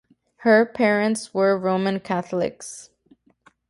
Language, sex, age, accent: English, female, 19-29, United States English